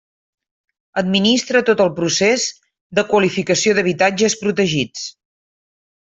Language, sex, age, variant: Catalan, female, 50-59, Central